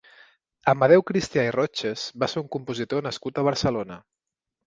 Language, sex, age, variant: Catalan, male, 30-39, Central